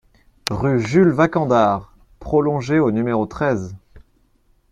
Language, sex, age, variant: French, male, 19-29, Français de métropole